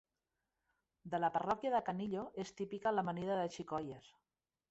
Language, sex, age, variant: Catalan, female, 40-49, Central